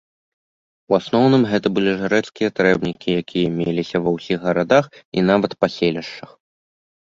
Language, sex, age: Belarusian, male, under 19